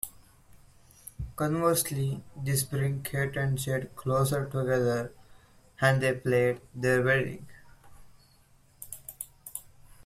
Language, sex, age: English, male, 19-29